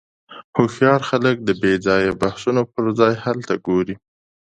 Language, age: Pashto, 30-39